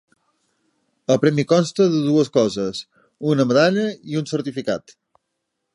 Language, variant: Catalan, Septentrional